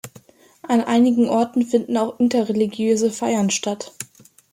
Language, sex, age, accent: German, female, 19-29, Deutschland Deutsch